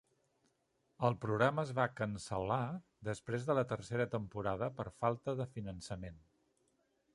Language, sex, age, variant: Catalan, male, 50-59, Central